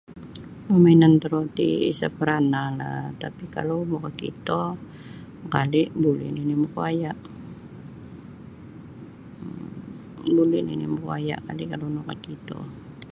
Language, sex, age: Sabah Bisaya, female, 60-69